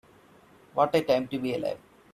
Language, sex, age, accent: English, male, 19-29, India and South Asia (India, Pakistan, Sri Lanka)